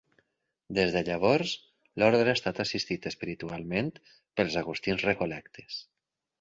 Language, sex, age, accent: Catalan, male, 40-49, valencià